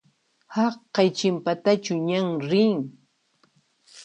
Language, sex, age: Puno Quechua, female, 19-29